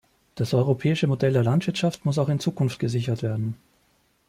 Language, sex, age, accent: German, male, 30-39, Österreichisches Deutsch